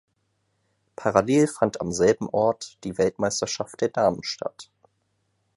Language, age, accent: German, 19-29, Deutschland Deutsch